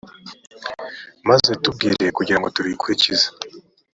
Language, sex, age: Kinyarwanda, male, 19-29